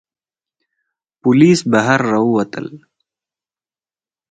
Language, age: Pashto, 19-29